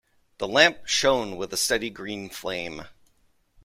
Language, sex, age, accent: English, male, 30-39, United States English